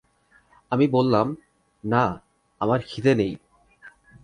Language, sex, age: Bengali, male, 19-29